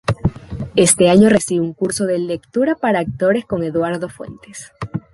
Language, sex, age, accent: Spanish, female, 19-29, Andino-Pacífico: Colombia, Perú, Ecuador, oeste de Bolivia y Venezuela andina